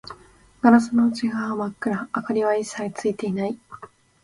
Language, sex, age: Japanese, female, 19-29